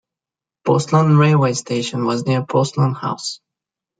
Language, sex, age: English, male, 19-29